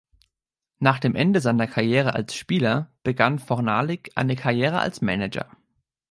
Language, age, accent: German, 19-29, Deutschland Deutsch